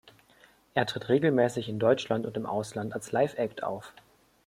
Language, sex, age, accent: German, male, 19-29, Deutschland Deutsch